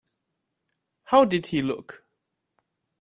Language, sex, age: English, male, 30-39